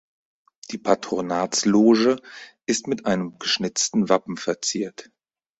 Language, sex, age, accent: German, male, 30-39, Deutschland Deutsch